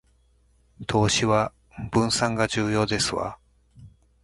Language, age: Japanese, 50-59